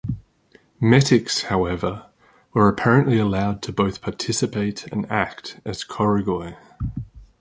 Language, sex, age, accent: English, male, 30-39, Australian English